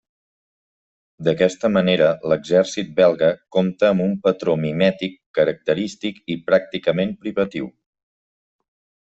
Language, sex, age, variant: Catalan, male, 40-49, Central